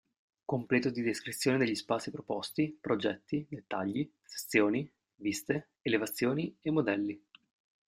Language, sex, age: Italian, male, 19-29